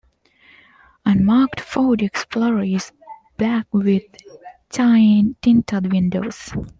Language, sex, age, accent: English, female, 19-29, India and South Asia (India, Pakistan, Sri Lanka)